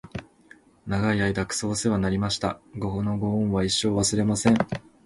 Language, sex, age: Japanese, male, 19-29